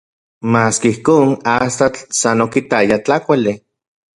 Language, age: Central Puebla Nahuatl, 30-39